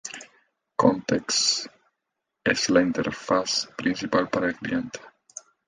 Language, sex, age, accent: Spanish, male, 19-29, Caribe: Cuba, Venezuela, Puerto Rico, República Dominicana, Panamá, Colombia caribeña, México caribeño, Costa del golfo de México